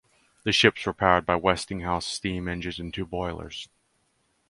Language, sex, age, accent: English, male, 19-29, United States English